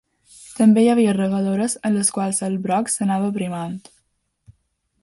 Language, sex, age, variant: Catalan, female, under 19, Balear